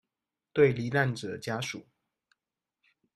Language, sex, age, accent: Chinese, male, 30-39, 出生地：高雄市